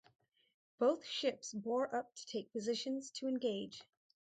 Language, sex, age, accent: English, female, 50-59, United States English